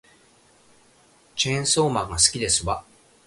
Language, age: Japanese, 40-49